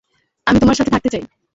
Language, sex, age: Bengali, female, under 19